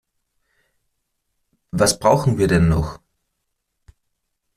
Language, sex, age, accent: German, male, 30-39, Österreichisches Deutsch